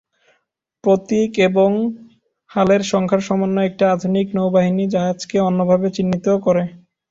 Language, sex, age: Bengali, male, 19-29